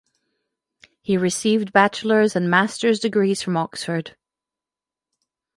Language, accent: English, United States English